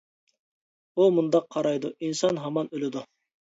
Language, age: Uyghur, 19-29